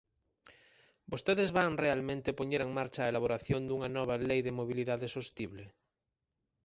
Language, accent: Galician, Atlántico (seseo e gheada)